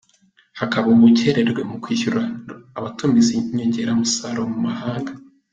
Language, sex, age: Kinyarwanda, male, 19-29